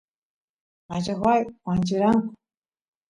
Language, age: Santiago del Estero Quichua, 30-39